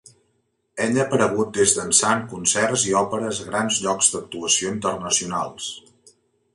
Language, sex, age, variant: Catalan, male, 40-49, Central